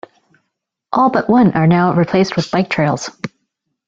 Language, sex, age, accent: English, female, 30-39, Canadian English